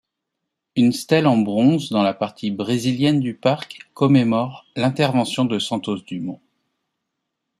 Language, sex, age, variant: French, male, 40-49, Français de métropole